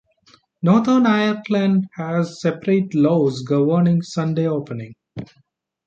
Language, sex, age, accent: English, male, 30-39, India and South Asia (India, Pakistan, Sri Lanka)